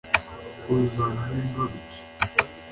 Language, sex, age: Kinyarwanda, male, under 19